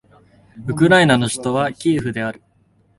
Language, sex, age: Japanese, male, 19-29